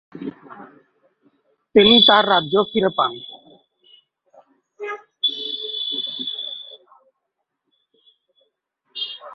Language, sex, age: Bengali, male, 30-39